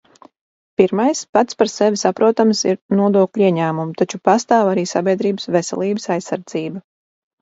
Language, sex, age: Latvian, female, 40-49